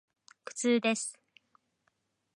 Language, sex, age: Japanese, female, 50-59